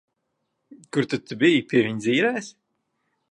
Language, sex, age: Latvian, male, 19-29